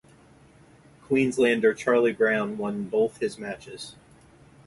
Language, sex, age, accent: English, male, 40-49, United States English